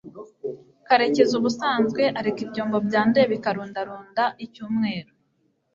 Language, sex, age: Kinyarwanda, female, 19-29